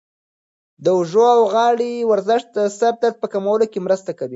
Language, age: Pashto, under 19